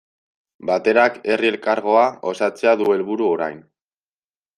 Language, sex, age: Basque, male, 19-29